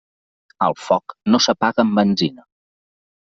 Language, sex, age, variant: Catalan, male, 30-39, Central